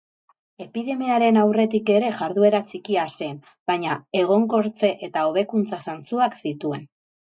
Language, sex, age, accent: Basque, female, 30-39, Mendebalekoa (Araba, Bizkaia, Gipuzkoako mendebaleko herri batzuk)